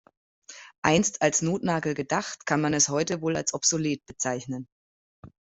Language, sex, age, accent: German, female, 30-39, Deutschland Deutsch